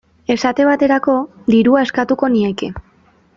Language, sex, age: Basque, female, 19-29